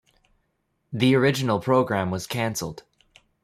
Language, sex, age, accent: English, male, 19-29, Canadian English